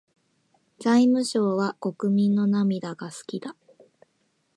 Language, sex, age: Japanese, female, 19-29